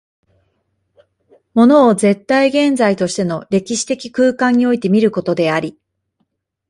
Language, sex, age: Japanese, female, 30-39